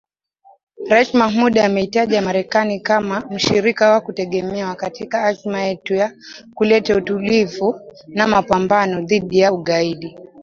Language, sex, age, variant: Swahili, female, 19-29, Kiswahili cha Bara ya Kenya